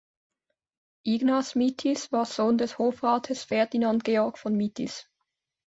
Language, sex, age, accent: German, female, 19-29, Schweizerdeutsch